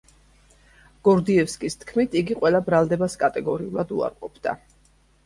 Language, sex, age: Georgian, female, 50-59